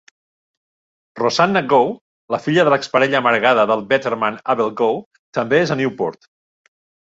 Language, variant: Catalan, Central